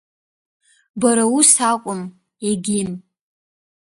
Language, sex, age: Abkhazian, female, 19-29